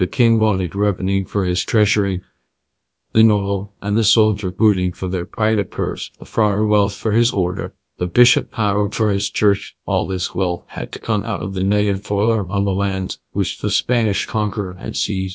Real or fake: fake